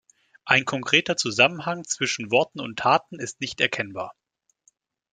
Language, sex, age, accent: German, male, 19-29, Deutschland Deutsch